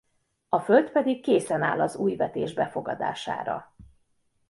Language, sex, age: Hungarian, female, 50-59